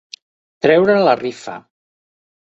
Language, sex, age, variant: Catalan, male, 60-69, Central